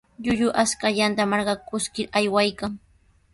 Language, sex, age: Sihuas Ancash Quechua, female, 19-29